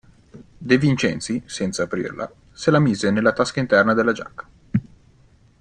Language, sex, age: Italian, male, 19-29